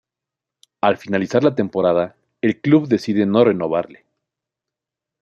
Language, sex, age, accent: Spanish, male, 30-39, México